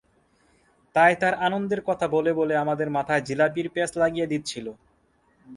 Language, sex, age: Bengali, male, 19-29